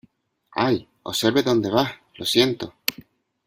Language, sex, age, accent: Spanish, male, 30-39, España: Sur peninsular (Andalucia, Extremadura, Murcia)